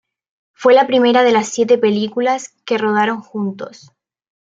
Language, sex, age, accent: Spanish, female, 19-29, España: Sur peninsular (Andalucia, Extremadura, Murcia)